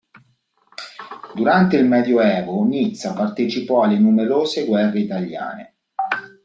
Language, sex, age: Italian, male, 40-49